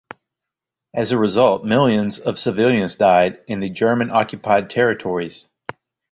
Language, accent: English, United States English